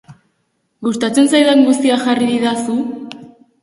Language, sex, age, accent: Basque, female, under 19, Mendebalekoa (Araba, Bizkaia, Gipuzkoako mendebaleko herri batzuk)